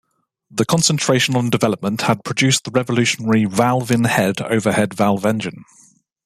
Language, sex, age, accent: English, male, 30-39, England English